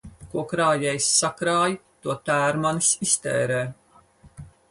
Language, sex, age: Latvian, female, 50-59